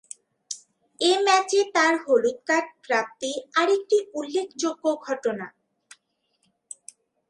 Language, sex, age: Bengali, female, under 19